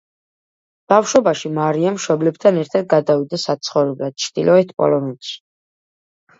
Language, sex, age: Georgian, male, under 19